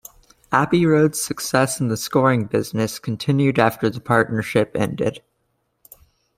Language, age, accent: English, 19-29, United States English